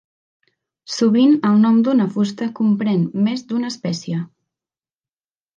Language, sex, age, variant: Catalan, female, 19-29, Septentrional